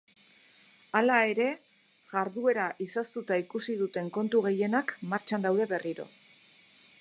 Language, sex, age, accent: Basque, female, 50-59, Erdialdekoa edo Nafarra (Gipuzkoa, Nafarroa)